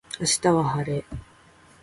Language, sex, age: Japanese, female, 19-29